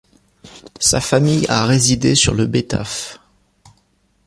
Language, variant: French, Français de métropole